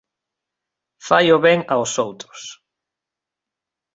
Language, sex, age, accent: Galician, male, 30-39, Normativo (estándar)